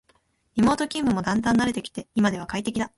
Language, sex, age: Japanese, female, 19-29